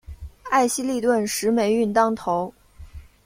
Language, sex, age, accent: Chinese, female, 30-39, 出生地：上海市